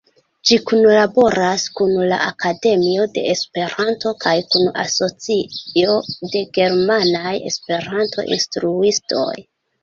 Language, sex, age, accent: Esperanto, female, 19-29, Internacia